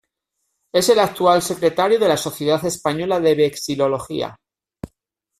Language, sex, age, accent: Spanish, male, 40-49, España: Norte peninsular (Asturias, Castilla y León, Cantabria, País Vasco, Navarra, Aragón, La Rioja, Guadalajara, Cuenca)